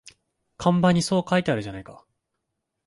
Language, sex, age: Japanese, male, 19-29